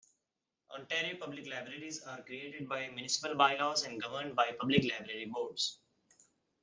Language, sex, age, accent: English, male, 19-29, India and South Asia (India, Pakistan, Sri Lanka)